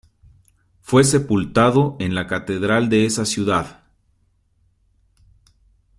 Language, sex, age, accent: Spanish, male, 30-39, México